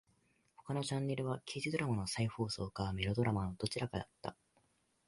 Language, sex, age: Japanese, male, 19-29